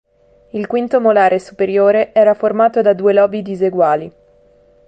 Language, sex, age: Italian, female, 19-29